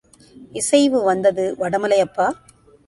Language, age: Tamil, 50-59